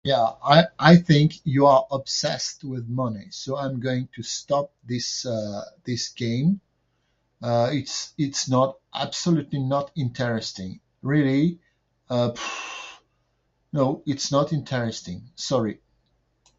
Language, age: English, 60-69